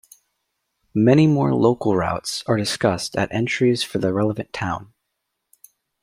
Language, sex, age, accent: English, male, under 19, United States English